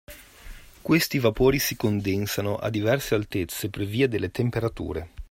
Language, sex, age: Italian, male, 30-39